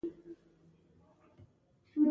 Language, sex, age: Pashto, female, 19-29